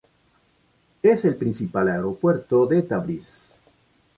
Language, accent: Spanish, Caribe: Cuba, Venezuela, Puerto Rico, República Dominicana, Panamá, Colombia caribeña, México caribeño, Costa del golfo de México